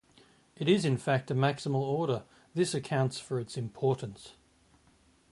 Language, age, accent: English, 40-49, Australian English